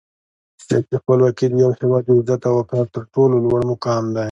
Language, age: Pashto, 30-39